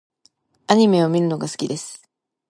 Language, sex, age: Japanese, female, 19-29